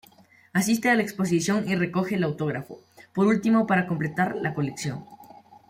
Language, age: Spanish, under 19